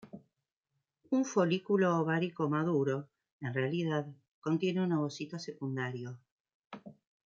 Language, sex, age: Spanish, female, 50-59